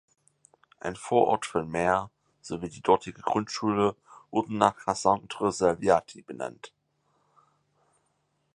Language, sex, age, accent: German, male, 19-29, Deutschland Deutsch